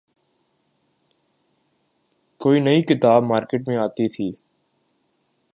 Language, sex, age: Urdu, male, 19-29